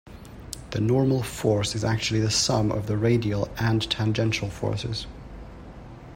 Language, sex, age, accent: English, male, 19-29, England English